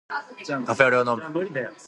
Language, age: Japanese, 19-29